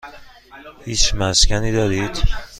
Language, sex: Persian, male